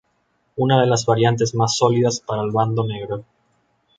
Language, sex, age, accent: Spanish, male, 19-29, Caribe: Cuba, Venezuela, Puerto Rico, República Dominicana, Panamá, Colombia caribeña, México caribeño, Costa del golfo de México